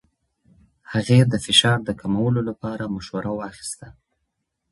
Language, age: Pashto, 30-39